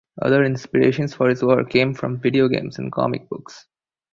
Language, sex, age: English, male, 19-29